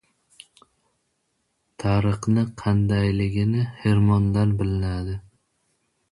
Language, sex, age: Uzbek, male, 19-29